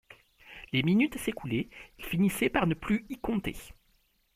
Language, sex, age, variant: French, male, 40-49, Français de métropole